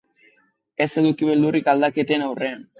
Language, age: Basque, under 19